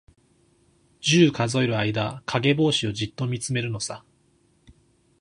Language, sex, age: Japanese, male, 19-29